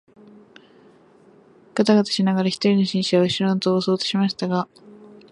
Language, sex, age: Japanese, female, under 19